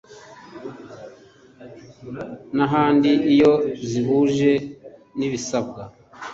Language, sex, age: Kinyarwanda, male, 40-49